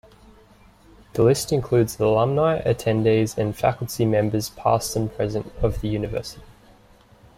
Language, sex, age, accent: English, male, 19-29, Australian English